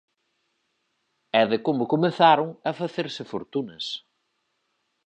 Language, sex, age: Galician, male, 40-49